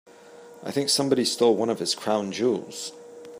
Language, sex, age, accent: English, male, 30-39, England English